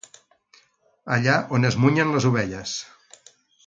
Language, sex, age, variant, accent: Catalan, male, 50-59, Central, central